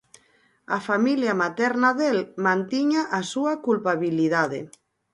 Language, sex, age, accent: Galician, female, 50-59, Atlántico (seseo e gheada)